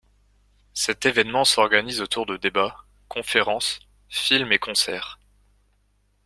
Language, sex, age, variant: French, male, 19-29, Français de métropole